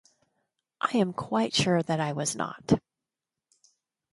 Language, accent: English, United States English